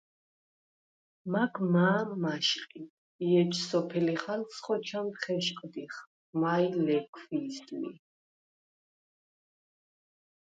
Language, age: Svan, 30-39